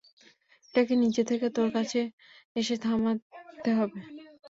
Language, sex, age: Bengali, female, 19-29